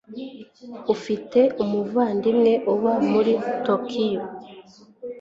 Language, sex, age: Kinyarwanda, female, 19-29